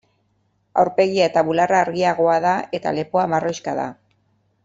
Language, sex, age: Basque, female, 40-49